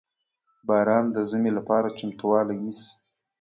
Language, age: Pashto, 19-29